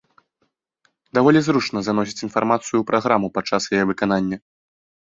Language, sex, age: Belarusian, male, under 19